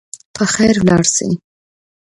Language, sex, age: Pashto, female, 19-29